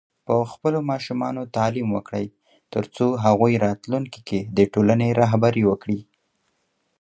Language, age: Pashto, 30-39